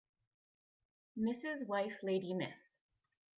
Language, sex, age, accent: English, female, 30-39, Canadian English